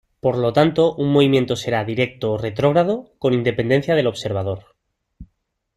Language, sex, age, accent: Spanish, male, 30-39, España: Sur peninsular (Andalucia, Extremadura, Murcia)